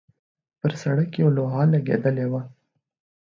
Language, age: Pashto, 19-29